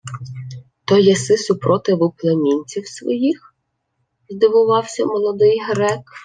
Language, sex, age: Ukrainian, female, 30-39